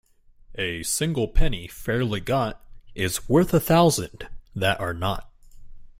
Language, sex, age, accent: English, male, 19-29, United States English